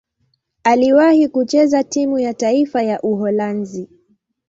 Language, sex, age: Swahili, female, 19-29